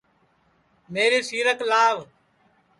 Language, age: Sansi, 19-29